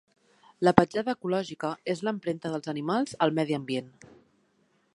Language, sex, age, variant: Catalan, female, 30-39, Nord-Occidental